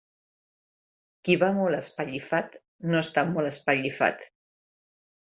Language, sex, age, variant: Catalan, female, 40-49, Central